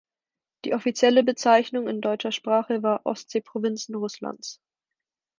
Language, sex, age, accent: German, female, 19-29, Deutschland Deutsch